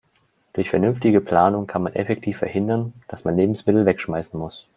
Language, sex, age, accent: German, male, 30-39, Deutschland Deutsch